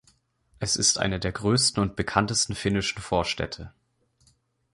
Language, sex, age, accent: German, male, 19-29, Deutschland Deutsch